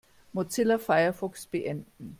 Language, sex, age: German, female, 50-59